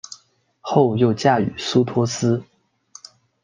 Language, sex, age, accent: Chinese, male, 19-29, 出生地：广东省